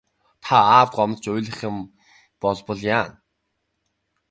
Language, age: Mongolian, 19-29